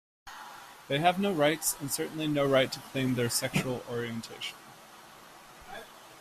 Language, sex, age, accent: English, male, 30-39, United States English